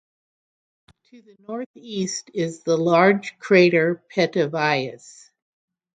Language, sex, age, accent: English, female, 60-69, United States English